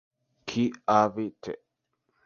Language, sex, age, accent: Spanish, male, 19-29, España: Islas Canarias